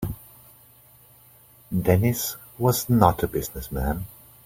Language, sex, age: English, male, 40-49